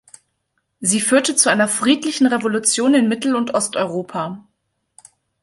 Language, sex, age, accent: German, female, 19-29, Deutschland Deutsch